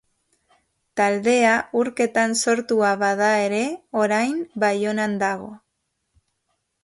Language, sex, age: Basque, female, 40-49